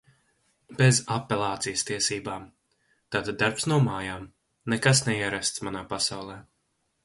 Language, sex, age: Latvian, male, under 19